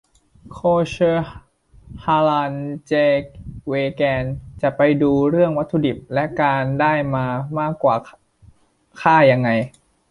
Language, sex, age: Thai, male, 19-29